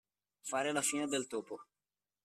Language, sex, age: Italian, male, 19-29